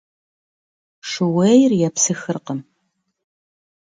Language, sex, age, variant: Kabardian, female, 50-59, Адыгэбзэ (Къэбэрдей, Кирил, псоми зэдай)